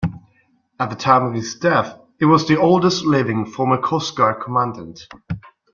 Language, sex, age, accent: English, male, 19-29, United States English